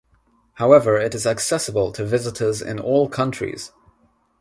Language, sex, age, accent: English, male, 19-29, England English; India and South Asia (India, Pakistan, Sri Lanka)